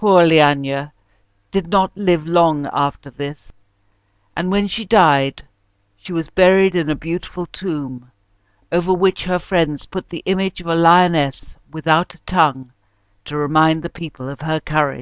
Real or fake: real